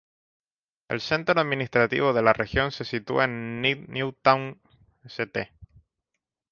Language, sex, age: Spanish, male, 19-29